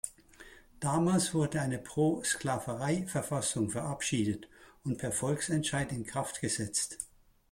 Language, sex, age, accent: German, male, 70-79, Schweizerdeutsch